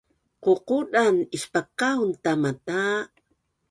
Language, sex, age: Bunun, female, 60-69